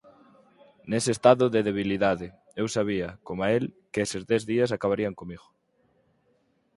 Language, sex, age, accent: Galician, male, 19-29, Atlántico (seseo e gheada)